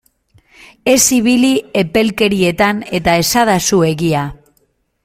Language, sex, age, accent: Basque, female, 19-29, Mendebalekoa (Araba, Bizkaia, Gipuzkoako mendebaleko herri batzuk)